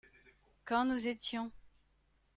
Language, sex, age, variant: French, female, 30-39, Français de métropole